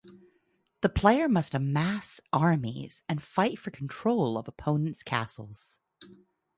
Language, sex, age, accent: English, male, 40-49, United States English